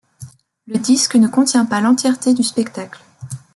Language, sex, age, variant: French, female, 19-29, Français de métropole